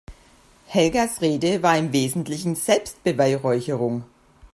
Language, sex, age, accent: German, female, 40-49, Deutschland Deutsch